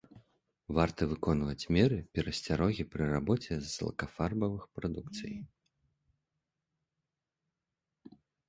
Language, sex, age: Belarusian, male, 30-39